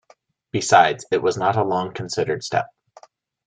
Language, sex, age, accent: English, male, 19-29, United States English